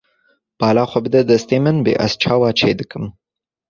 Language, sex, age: Kurdish, male, 19-29